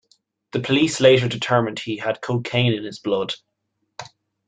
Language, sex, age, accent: English, male, 19-29, Irish English